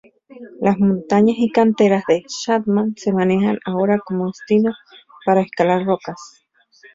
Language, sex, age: Spanish, female, 40-49